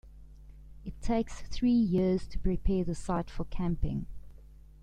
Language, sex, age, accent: English, female, 30-39, Southern African (South Africa, Zimbabwe, Namibia)